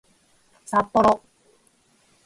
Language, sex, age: Japanese, female, 40-49